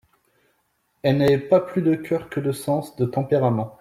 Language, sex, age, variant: French, male, 30-39, Français de métropole